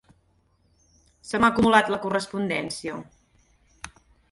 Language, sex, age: Catalan, female, 50-59